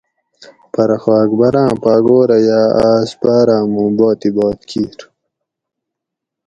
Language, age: Gawri, 19-29